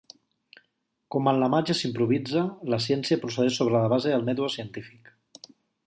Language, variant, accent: Catalan, Central, central